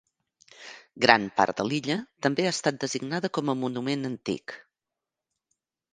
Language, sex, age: Catalan, female, 50-59